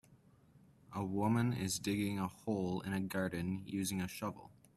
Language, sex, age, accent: English, male, 19-29, Canadian English